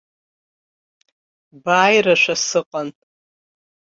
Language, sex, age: Abkhazian, female, 60-69